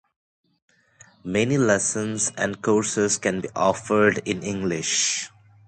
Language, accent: English, India and South Asia (India, Pakistan, Sri Lanka)